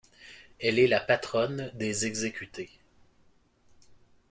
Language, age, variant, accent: French, 19-29, Français d'Amérique du Nord, Français du Canada